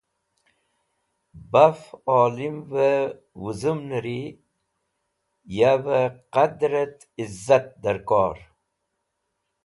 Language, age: Wakhi, 70-79